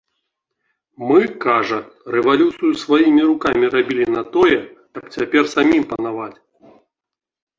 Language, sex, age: Belarusian, male, 30-39